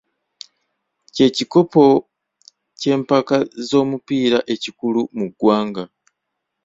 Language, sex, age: Ganda, male, 30-39